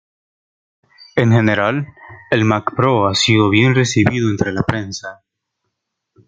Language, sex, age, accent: Spanish, male, 19-29, América central